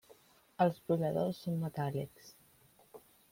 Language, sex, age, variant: Catalan, female, 19-29, Central